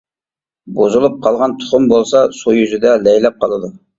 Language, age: Uyghur, 30-39